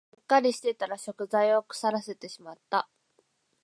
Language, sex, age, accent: Japanese, female, 19-29, 標準語